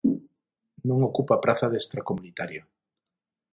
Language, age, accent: Galician, 50-59, Atlántico (seseo e gheada); Normativo (estándar)